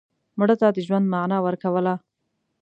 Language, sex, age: Pashto, female, 19-29